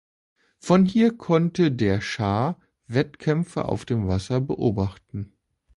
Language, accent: German, Deutschland Deutsch